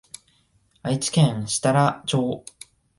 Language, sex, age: Japanese, male, 19-29